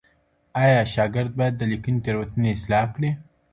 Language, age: Pashto, under 19